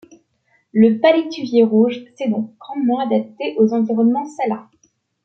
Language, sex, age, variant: French, female, 19-29, Français de métropole